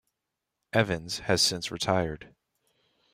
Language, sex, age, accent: English, male, 19-29, United States English